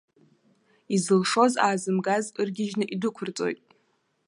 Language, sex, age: Abkhazian, female, 19-29